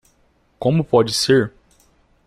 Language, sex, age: Portuguese, male, 19-29